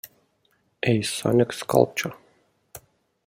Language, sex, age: English, male, 30-39